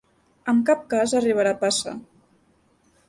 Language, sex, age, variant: Catalan, female, 19-29, Central